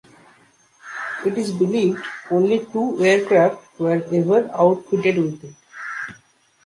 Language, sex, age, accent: English, male, 19-29, India and South Asia (India, Pakistan, Sri Lanka)